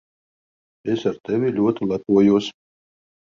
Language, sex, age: Latvian, male, 40-49